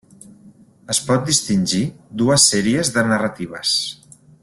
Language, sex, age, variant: Catalan, male, 40-49, Central